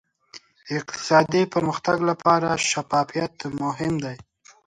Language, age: Pashto, 19-29